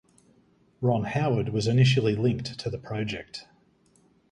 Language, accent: English, Australian English